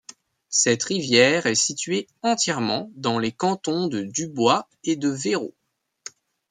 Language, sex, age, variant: French, male, 19-29, Français de métropole